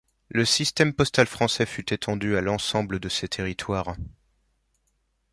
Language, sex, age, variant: French, male, 30-39, Français de métropole